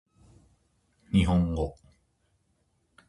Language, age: English, 40-49